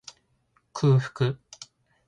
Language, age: Japanese, 19-29